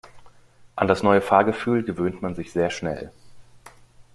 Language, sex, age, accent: German, male, 30-39, Deutschland Deutsch